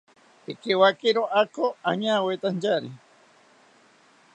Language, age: South Ucayali Ashéninka, 60-69